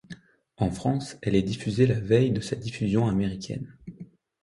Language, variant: French, Français de métropole